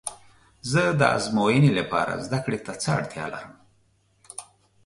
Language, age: Pashto, 50-59